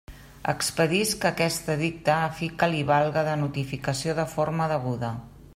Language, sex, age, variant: Catalan, female, 50-59, Central